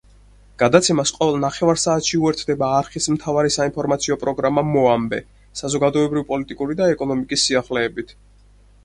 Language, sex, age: Georgian, male, 19-29